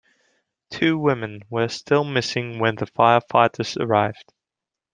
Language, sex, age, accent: English, male, 19-29, England English